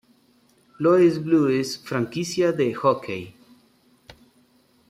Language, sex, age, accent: Spanish, male, 19-29, México